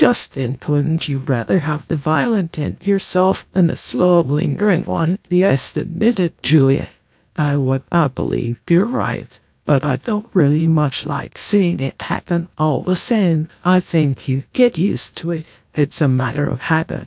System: TTS, GlowTTS